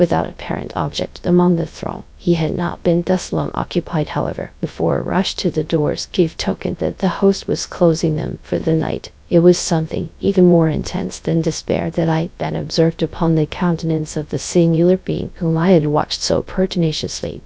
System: TTS, GradTTS